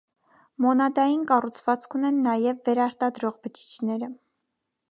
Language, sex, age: Armenian, female, 19-29